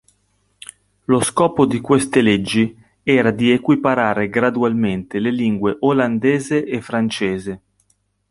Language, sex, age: Italian, male, 40-49